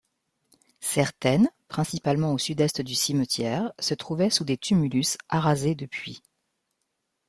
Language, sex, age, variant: French, female, 40-49, Français de métropole